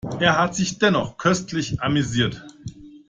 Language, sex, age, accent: German, male, 50-59, Deutschland Deutsch